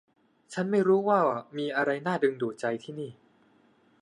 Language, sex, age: Thai, male, 19-29